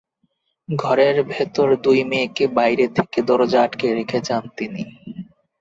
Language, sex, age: Bengali, male, 19-29